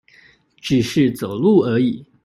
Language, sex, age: Chinese, male, 19-29